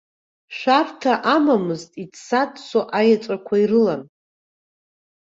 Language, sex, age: Abkhazian, female, 40-49